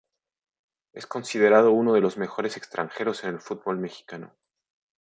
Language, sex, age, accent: Spanish, male, 30-39, México